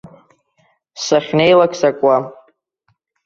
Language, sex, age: Abkhazian, male, under 19